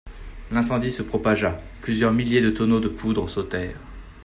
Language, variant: French, Français de métropole